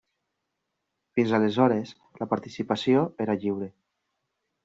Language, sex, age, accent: Catalan, male, 19-29, valencià